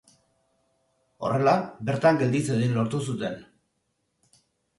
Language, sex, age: Basque, male, 40-49